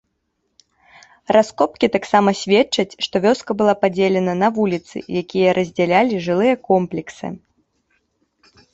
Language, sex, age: Belarusian, female, 19-29